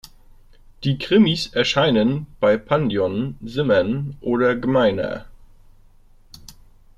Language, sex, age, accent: German, male, 30-39, Deutschland Deutsch